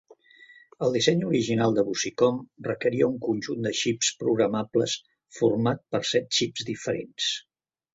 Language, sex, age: Catalan, male, 70-79